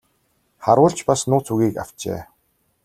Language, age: Mongolian, 90+